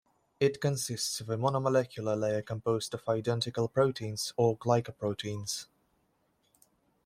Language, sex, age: English, male, 19-29